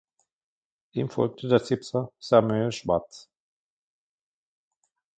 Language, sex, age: German, male, 50-59